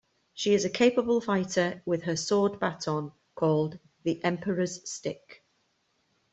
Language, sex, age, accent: English, female, 40-49, Welsh English